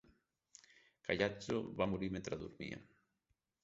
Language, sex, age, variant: Catalan, male, 50-59, Central